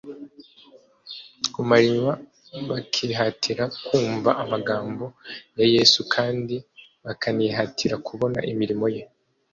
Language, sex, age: Kinyarwanda, male, 19-29